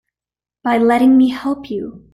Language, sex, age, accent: English, female, under 19, Canadian English